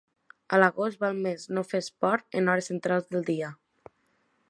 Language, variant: Catalan, Septentrional